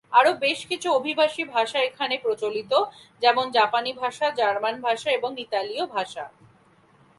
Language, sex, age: Bengali, female, 19-29